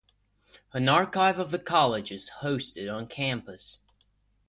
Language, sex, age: English, male, 19-29